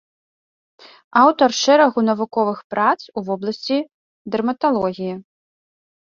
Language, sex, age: Belarusian, female, 30-39